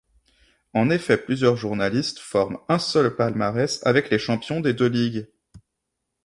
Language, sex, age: French, male, 30-39